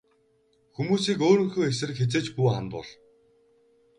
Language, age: Mongolian, 19-29